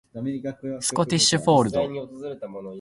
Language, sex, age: Japanese, male, under 19